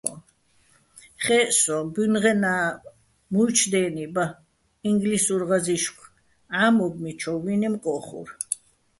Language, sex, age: Bats, female, 60-69